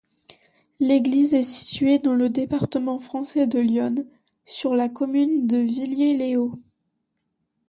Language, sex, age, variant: French, female, under 19, Français de métropole